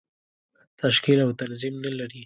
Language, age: Pashto, 19-29